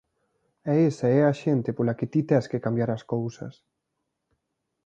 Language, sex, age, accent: Galician, male, 19-29, Atlántico (seseo e gheada)